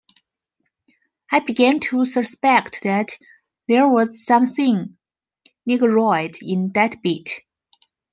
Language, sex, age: English, female, 30-39